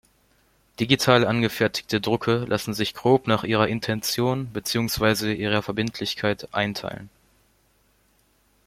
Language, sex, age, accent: German, male, under 19, Deutschland Deutsch